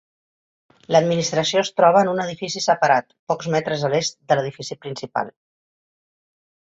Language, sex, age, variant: Catalan, female, 50-59, Central